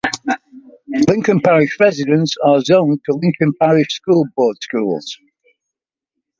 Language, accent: English, England English